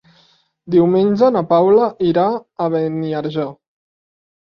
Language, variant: Catalan, Central